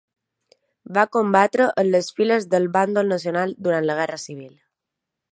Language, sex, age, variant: Catalan, female, 19-29, Balear